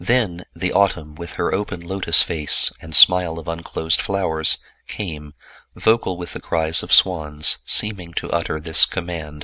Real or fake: real